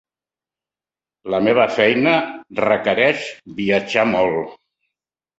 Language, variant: Catalan, Central